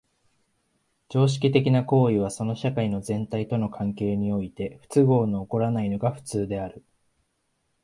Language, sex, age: Japanese, male, 19-29